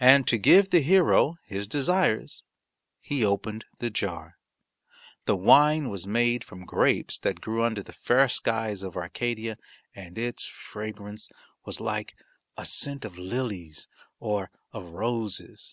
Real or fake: real